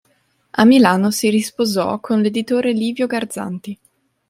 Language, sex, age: Italian, female, 19-29